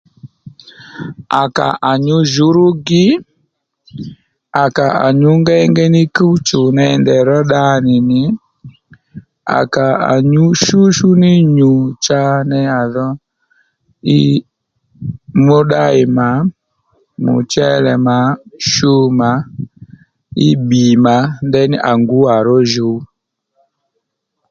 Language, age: Lendu, 40-49